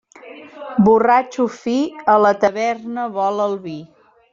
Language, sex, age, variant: Catalan, female, 40-49, Central